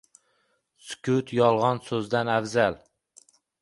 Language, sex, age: Uzbek, male, 19-29